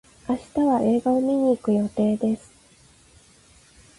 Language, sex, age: Japanese, female, 30-39